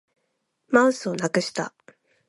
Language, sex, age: Japanese, female, 19-29